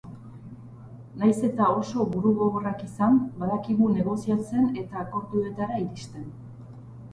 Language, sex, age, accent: Basque, female, 50-59, Erdialdekoa edo Nafarra (Gipuzkoa, Nafarroa)